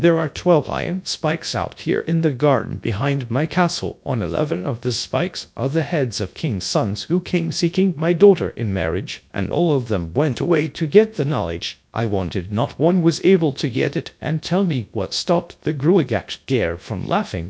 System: TTS, GradTTS